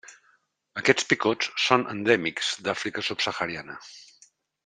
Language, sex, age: Catalan, male, 40-49